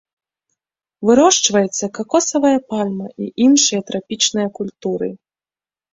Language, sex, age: Belarusian, female, 19-29